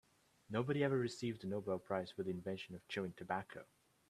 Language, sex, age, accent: English, male, 19-29, England English